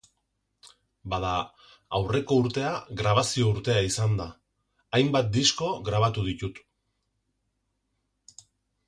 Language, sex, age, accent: Basque, male, 40-49, Erdialdekoa edo Nafarra (Gipuzkoa, Nafarroa)